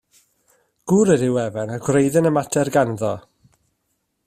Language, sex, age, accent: Welsh, male, 30-39, Y Deyrnas Unedig Cymraeg